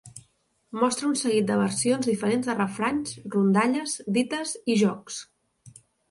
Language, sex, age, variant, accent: Catalan, female, 30-39, Central, central